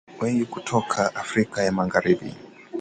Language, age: Swahili, 19-29